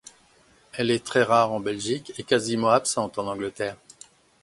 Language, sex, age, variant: French, male, 60-69, Français de métropole